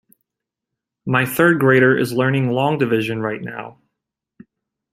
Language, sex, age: English, male, 30-39